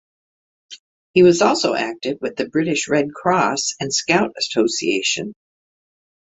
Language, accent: English, United States English